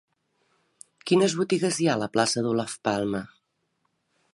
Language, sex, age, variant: Catalan, female, 50-59, Nord-Occidental